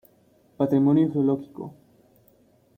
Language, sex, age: Spanish, male, 19-29